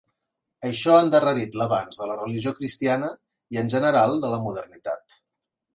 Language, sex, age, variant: Catalan, male, 30-39, Central